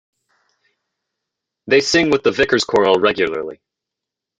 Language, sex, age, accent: English, male, 19-29, United States English